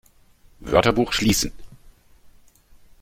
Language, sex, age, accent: German, male, 50-59, Deutschland Deutsch